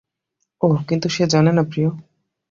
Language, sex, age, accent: Bengali, male, 19-29, শুদ্ধ